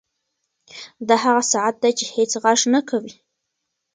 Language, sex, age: Pashto, female, 19-29